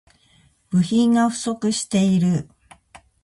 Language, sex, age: Japanese, female, 40-49